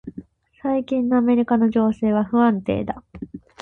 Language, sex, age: Japanese, female, 19-29